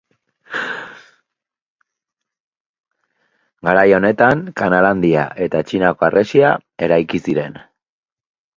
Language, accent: Basque, Erdialdekoa edo Nafarra (Gipuzkoa, Nafarroa)